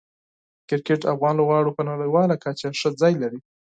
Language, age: Pashto, 19-29